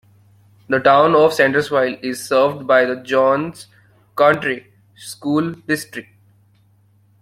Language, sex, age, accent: English, male, 19-29, India and South Asia (India, Pakistan, Sri Lanka)